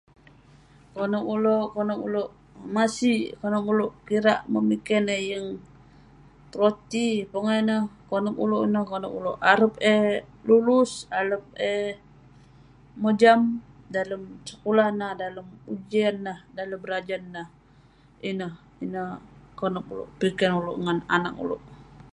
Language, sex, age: Western Penan, female, 19-29